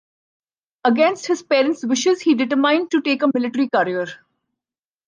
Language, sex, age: English, female, 30-39